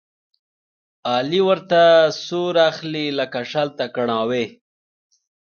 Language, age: Pashto, 30-39